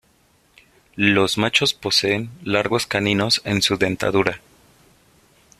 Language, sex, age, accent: Spanish, male, 19-29, México